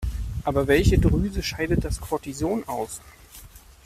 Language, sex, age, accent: German, male, 30-39, Deutschland Deutsch